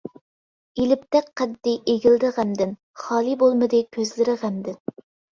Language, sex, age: Uyghur, female, under 19